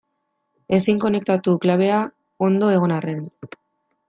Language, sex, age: Basque, female, 19-29